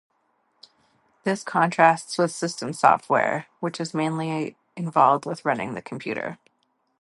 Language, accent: English, Canadian English